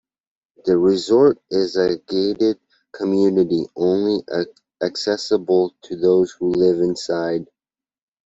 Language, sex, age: English, male, 30-39